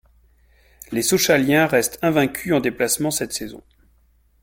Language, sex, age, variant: French, male, 40-49, Français de métropole